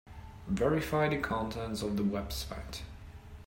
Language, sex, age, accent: English, male, 19-29, United States English